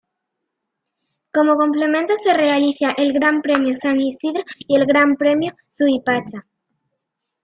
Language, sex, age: Spanish, female, 30-39